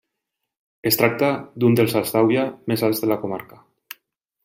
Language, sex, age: Catalan, male, 30-39